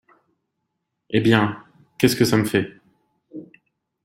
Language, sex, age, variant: French, male, 30-39, Français de métropole